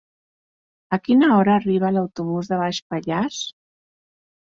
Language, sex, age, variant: Catalan, male, under 19, Central